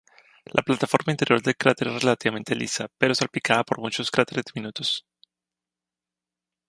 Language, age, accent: Spanish, 40-49, Andino-Pacífico: Colombia, Perú, Ecuador, oeste de Bolivia y Venezuela andina